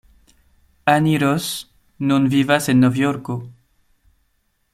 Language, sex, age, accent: Esperanto, male, 19-29, Internacia